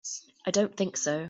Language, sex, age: English, female, 30-39